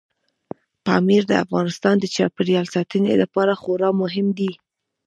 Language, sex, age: Pashto, female, 19-29